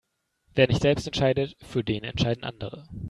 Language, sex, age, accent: German, male, 19-29, Deutschland Deutsch